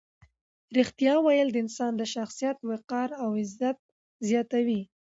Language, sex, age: Pashto, female, 19-29